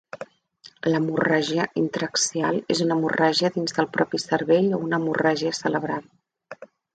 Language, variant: Catalan, Central